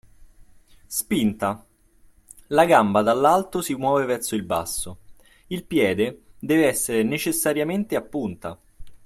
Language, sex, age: Italian, male, 19-29